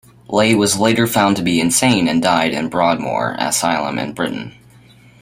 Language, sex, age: English, male, under 19